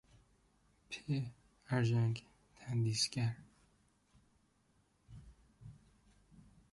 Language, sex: Persian, male